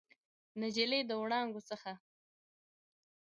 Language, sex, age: Pashto, female, under 19